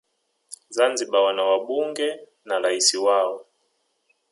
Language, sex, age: Swahili, male, 30-39